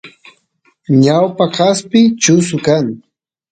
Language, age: Santiago del Estero Quichua, 30-39